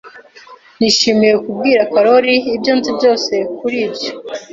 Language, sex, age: Kinyarwanda, female, 19-29